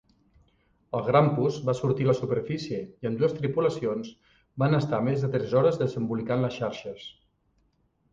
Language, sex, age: Catalan, male, 50-59